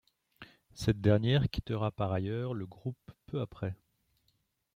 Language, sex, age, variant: French, male, 50-59, Français de métropole